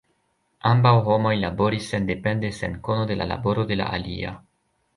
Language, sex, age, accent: Esperanto, male, 19-29, Internacia